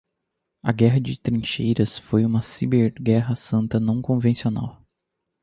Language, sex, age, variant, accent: Portuguese, male, 19-29, Portuguese (Brasil), Paulista